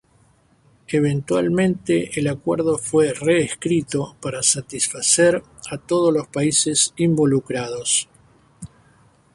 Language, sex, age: Spanish, male, 70-79